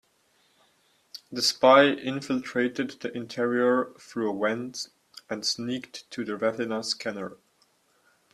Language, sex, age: English, male, 19-29